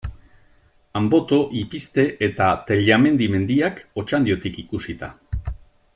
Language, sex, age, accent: Basque, male, 50-59, Mendebalekoa (Araba, Bizkaia, Gipuzkoako mendebaleko herri batzuk)